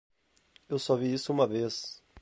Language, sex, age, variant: Portuguese, male, 19-29, Portuguese (Brasil)